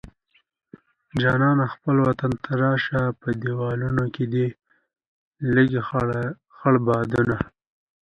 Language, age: Pashto, 19-29